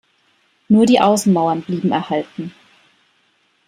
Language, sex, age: German, female, 30-39